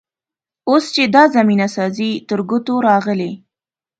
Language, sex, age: Pashto, female, 19-29